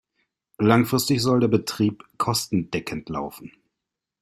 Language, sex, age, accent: German, male, 30-39, Deutschland Deutsch